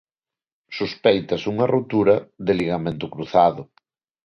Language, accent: Galician, Neofalante